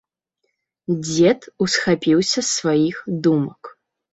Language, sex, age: Belarusian, female, 19-29